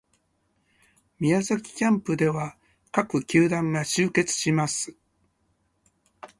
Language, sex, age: Japanese, male, 60-69